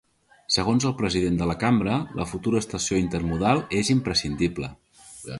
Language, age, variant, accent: Catalan, 40-49, Central, central